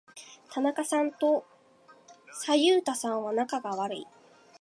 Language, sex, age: Japanese, female, 19-29